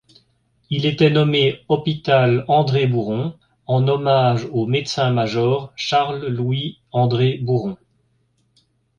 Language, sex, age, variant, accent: French, male, 50-59, Français d'Europe, Français de Belgique